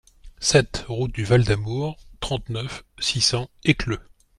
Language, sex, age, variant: French, male, 50-59, Français de métropole